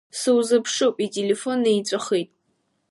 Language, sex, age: Abkhazian, female, under 19